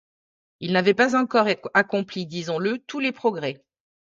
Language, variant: French, Français de métropole